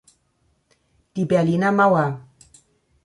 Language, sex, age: German, female, 40-49